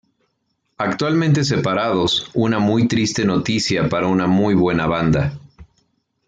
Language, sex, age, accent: Spanish, male, 30-39, México